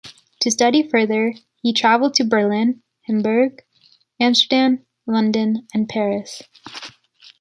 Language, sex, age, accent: English, female, 19-29, Canadian English